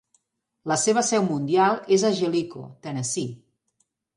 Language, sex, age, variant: Catalan, female, 40-49, Central